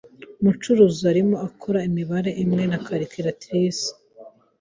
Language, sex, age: Kinyarwanda, female, 19-29